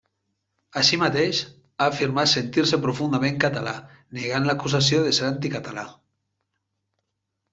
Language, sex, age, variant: Catalan, male, 30-39, Septentrional